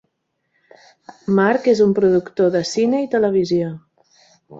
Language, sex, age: Catalan, female, 30-39